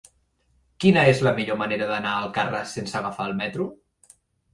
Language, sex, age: Catalan, female, 30-39